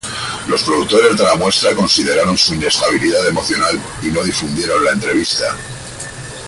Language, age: Spanish, 50-59